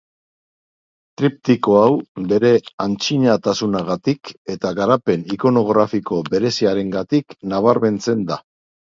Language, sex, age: Basque, male, 60-69